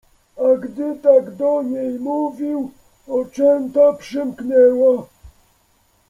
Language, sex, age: Polish, male, 19-29